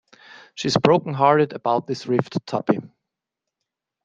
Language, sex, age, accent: English, male, 40-49, England English